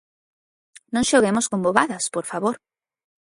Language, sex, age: Galician, female, 30-39